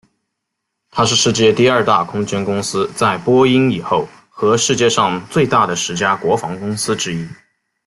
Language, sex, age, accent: Chinese, male, 19-29, 出生地：浙江省